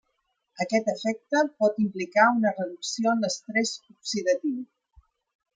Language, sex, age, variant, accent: Catalan, female, 50-59, Nord-Occidental, Empordanès